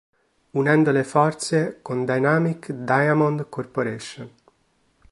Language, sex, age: Italian, male, 19-29